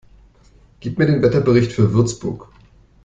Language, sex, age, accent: German, male, 30-39, Deutschland Deutsch